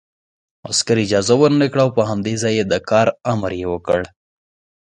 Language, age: Pashto, 19-29